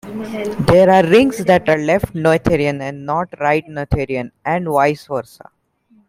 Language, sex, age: English, male, under 19